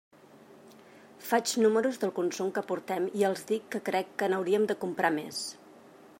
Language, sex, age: Catalan, female, 40-49